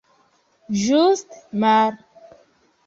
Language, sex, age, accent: Esperanto, female, 30-39, Internacia